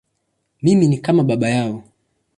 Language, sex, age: Swahili, male, 19-29